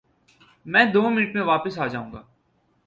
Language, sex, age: Urdu, male, 19-29